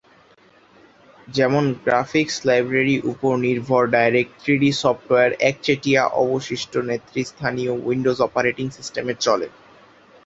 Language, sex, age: Bengali, male, under 19